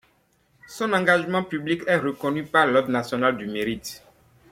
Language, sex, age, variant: French, male, 30-39, Français d'Afrique subsaharienne et des îles africaines